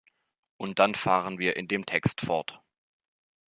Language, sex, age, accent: German, male, 19-29, Deutschland Deutsch